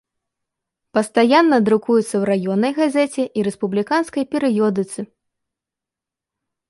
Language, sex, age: Belarusian, female, 19-29